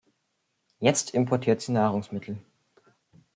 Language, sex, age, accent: German, male, under 19, Deutschland Deutsch